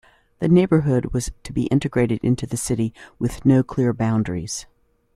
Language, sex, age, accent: English, female, 50-59, United States English